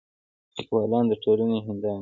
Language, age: Pashto, 19-29